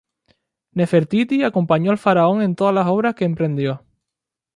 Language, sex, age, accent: Spanish, male, 19-29, España: Islas Canarias